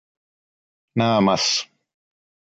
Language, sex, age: Spanish, male, 50-59